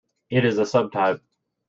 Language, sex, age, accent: English, male, 30-39, United States English